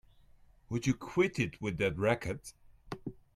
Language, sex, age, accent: English, male, 40-49, England English